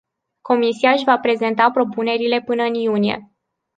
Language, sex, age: Romanian, female, 19-29